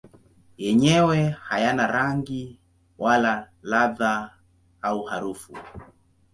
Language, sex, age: Swahili, male, 19-29